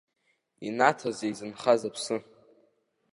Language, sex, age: Abkhazian, male, under 19